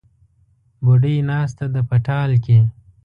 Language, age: Pashto, 19-29